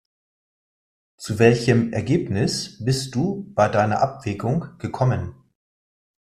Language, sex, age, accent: German, male, 40-49, Deutschland Deutsch